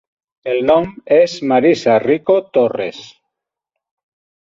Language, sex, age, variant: Catalan, male, 50-59, Central